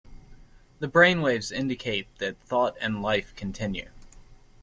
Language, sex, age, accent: English, male, 19-29, United States English